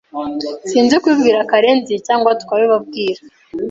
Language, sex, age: Kinyarwanda, female, 19-29